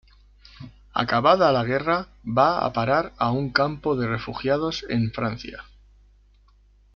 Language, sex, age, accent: Spanish, male, 40-49, España: Centro-Sur peninsular (Madrid, Toledo, Castilla-La Mancha)